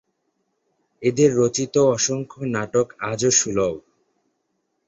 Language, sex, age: Bengali, male, 19-29